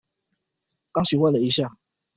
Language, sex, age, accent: Chinese, male, 30-39, 出生地：臺北市